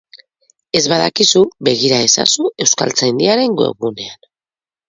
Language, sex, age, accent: Basque, female, 30-39, Mendebalekoa (Araba, Bizkaia, Gipuzkoako mendebaleko herri batzuk)